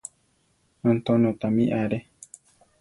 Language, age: Central Tarahumara, 19-29